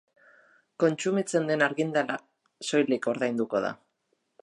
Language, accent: Basque, Mendebalekoa (Araba, Bizkaia, Gipuzkoako mendebaleko herri batzuk)